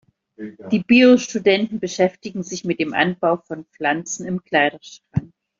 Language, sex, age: German, female, 60-69